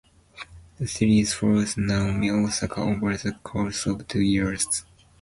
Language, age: English, 19-29